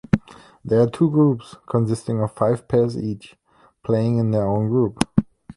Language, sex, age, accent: English, male, 30-39, United States English